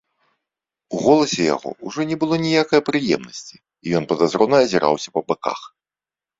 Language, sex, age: Belarusian, male, 40-49